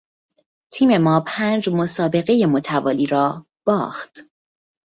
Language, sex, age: Persian, female, 19-29